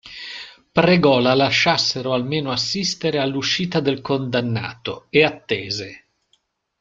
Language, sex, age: Italian, male, 50-59